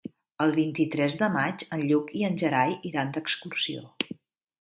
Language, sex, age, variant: Catalan, female, 40-49, Central